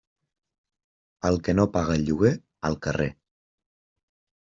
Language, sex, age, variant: Catalan, male, 19-29, Central